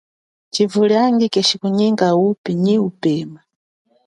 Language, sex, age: Chokwe, female, 40-49